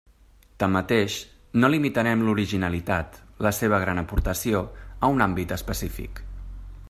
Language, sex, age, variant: Catalan, male, 30-39, Central